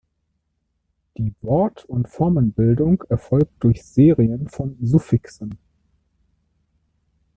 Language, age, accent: German, 30-39, Deutschland Deutsch